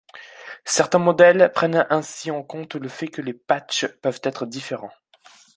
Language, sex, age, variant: French, male, 19-29, Français de métropole